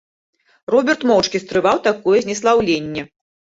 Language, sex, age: Belarusian, female, 40-49